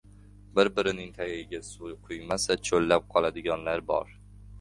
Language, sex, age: Uzbek, male, under 19